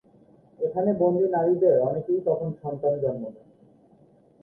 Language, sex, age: Bengali, male, 19-29